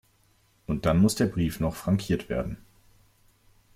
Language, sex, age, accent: German, male, 19-29, Deutschland Deutsch